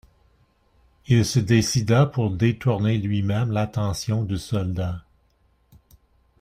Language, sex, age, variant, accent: French, male, 50-59, Français d'Amérique du Nord, Français du Canada